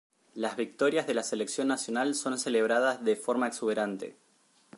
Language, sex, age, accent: Spanish, male, 19-29, Rioplatense: Argentina, Uruguay, este de Bolivia, Paraguay